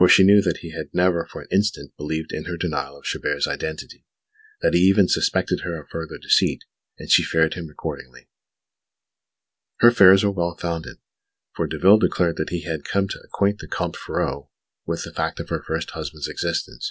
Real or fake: real